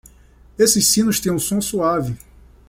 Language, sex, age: Portuguese, male, 19-29